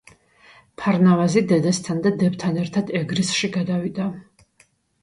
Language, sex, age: Georgian, female, 50-59